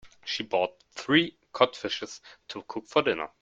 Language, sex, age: English, male, 19-29